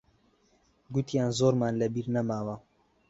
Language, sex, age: Central Kurdish, male, 19-29